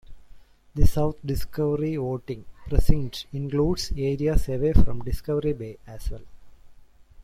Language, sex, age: English, male, 40-49